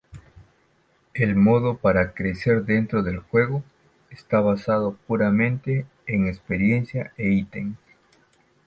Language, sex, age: Spanish, male, 50-59